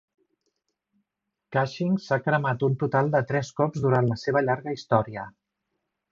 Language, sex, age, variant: Catalan, male, 40-49, Central